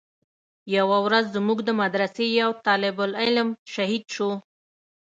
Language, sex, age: Pashto, female, 30-39